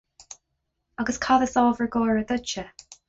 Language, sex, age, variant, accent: Irish, female, 30-39, Gaeilge Chonnacht, Cainteoir líofa, ní ó dhúchas